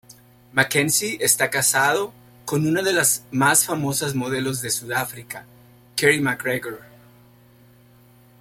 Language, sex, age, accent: Spanish, male, 50-59, México